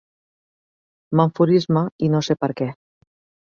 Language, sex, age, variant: Catalan, female, 40-49, Central